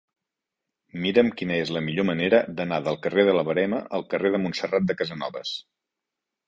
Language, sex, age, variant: Catalan, male, 40-49, Central